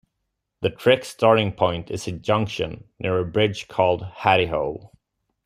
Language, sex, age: English, male, 19-29